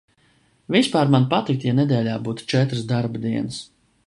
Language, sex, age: Latvian, male, 30-39